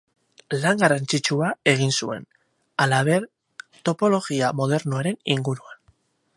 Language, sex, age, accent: Basque, male, 19-29, Mendebalekoa (Araba, Bizkaia, Gipuzkoako mendebaleko herri batzuk)